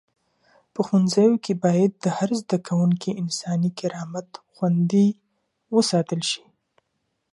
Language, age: Pashto, 19-29